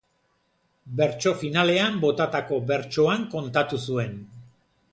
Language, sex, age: Basque, male, 40-49